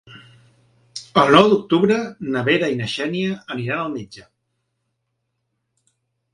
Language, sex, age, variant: Catalan, male, 40-49, Central